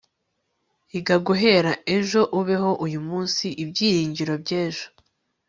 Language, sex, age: Kinyarwanda, female, 19-29